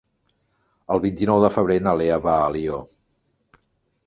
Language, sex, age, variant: Catalan, male, 40-49, Central